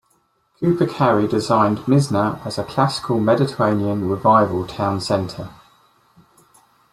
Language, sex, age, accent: English, male, 40-49, England English